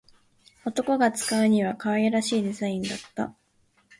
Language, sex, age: Japanese, female, 19-29